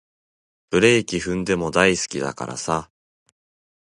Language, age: Japanese, 19-29